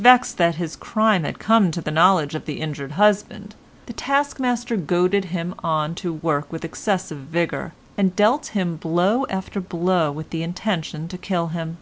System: none